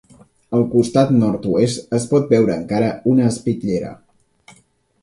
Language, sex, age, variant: Catalan, male, 19-29, Central